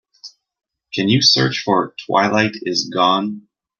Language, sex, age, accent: English, male, 30-39, Canadian English